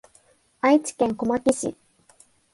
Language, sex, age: Japanese, female, 19-29